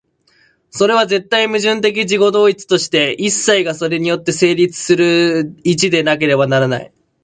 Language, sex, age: Japanese, male, 19-29